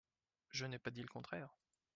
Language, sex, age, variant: French, male, under 19, Français de métropole